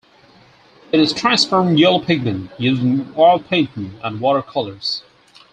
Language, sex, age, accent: English, male, 19-29, England English